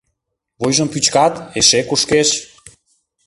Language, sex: Mari, male